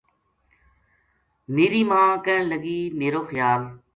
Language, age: Gujari, 40-49